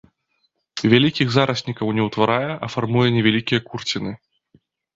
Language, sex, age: Belarusian, male, 30-39